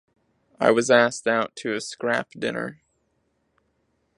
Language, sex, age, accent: English, male, 19-29, United States English